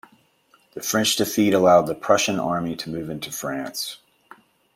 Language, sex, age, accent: English, male, 40-49, United States English